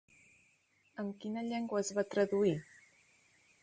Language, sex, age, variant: Catalan, female, 19-29, Central